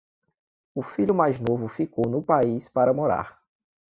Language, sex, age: Portuguese, male, 19-29